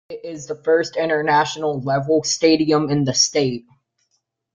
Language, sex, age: English, male, under 19